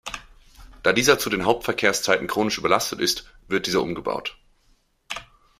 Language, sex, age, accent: German, male, 19-29, Deutschland Deutsch